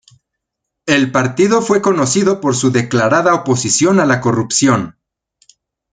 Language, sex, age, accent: Spanish, male, 30-39, México